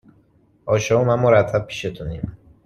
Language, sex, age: Persian, male, 19-29